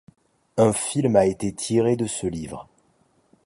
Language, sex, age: French, male, 40-49